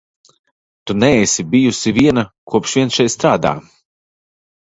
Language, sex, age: Latvian, male, 30-39